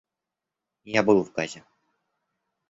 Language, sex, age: Russian, male, under 19